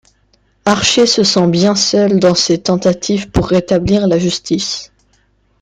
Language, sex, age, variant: French, male, under 19, Français de métropole